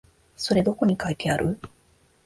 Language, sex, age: Japanese, female, 19-29